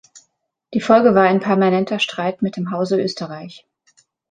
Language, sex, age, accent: German, female, 19-29, Deutschland Deutsch